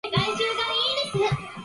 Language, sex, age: Japanese, female, 19-29